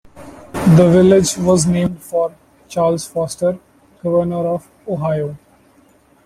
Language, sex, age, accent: English, male, 19-29, India and South Asia (India, Pakistan, Sri Lanka)